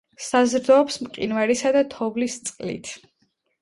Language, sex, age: Georgian, female, 19-29